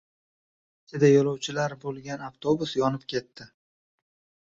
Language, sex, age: Uzbek, male, 19-29